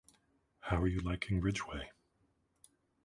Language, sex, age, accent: English, male, 40-49, United States English